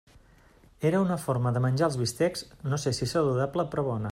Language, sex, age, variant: Catalan, male, 40-49, Central